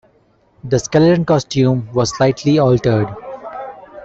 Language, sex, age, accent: English, male, 19-29, India and South Asia (India, Pakistan, Sri Lanka)